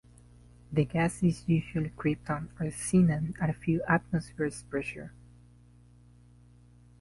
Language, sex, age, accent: English, male, under 19, United States English